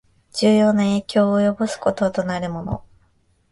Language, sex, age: Japanese, female, 19-29